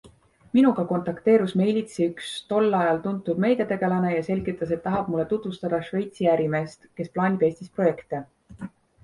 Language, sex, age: Estonian, female, 19-29